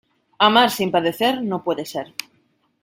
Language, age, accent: Spanish, 30-39, España: Norte peninsular (Asturias, Castilla y León, Cantabria, País Vasco, Navarra, Aragón, La Rioja, Guadalajara, Cuenca)